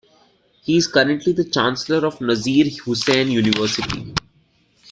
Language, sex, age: English, male, 19-29